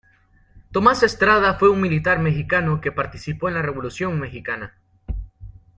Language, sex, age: Spanish, male, 19-29